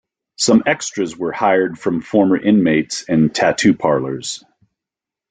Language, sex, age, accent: English, male, 50-59, United States English